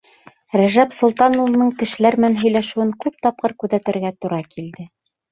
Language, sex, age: Bashkir, female, 30-39